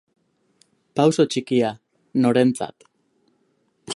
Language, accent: Basque, Mendebalekoa (Araba, Bizkaia, Gipuzkoako mendebaleko herri batzuk)